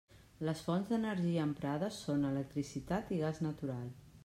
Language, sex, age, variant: Catalan, female, 40-49, Central